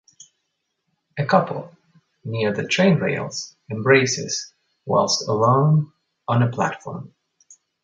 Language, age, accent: English, 30-39, Canadian English